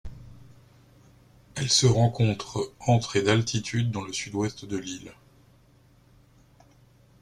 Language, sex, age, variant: French, male, 40-49, Français de métropole